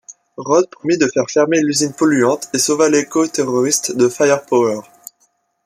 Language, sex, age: French, male, under 19